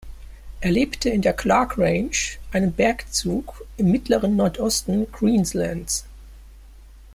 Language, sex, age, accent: German, male, 19-29, Deutschland Deutsch